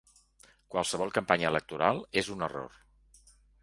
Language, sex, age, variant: Catalan, male, 50-59, Central